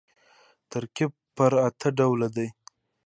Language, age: Pashto, 19-29